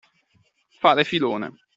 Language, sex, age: Italian, male, 19-29